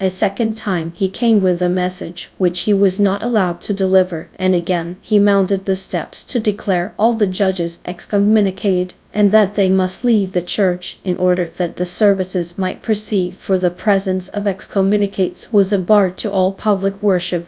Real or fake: fake